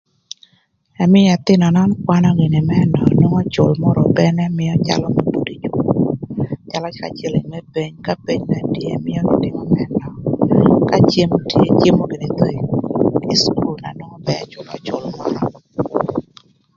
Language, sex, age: Thur, female, 40-49